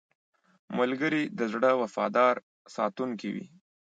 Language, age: Pashto, 19-29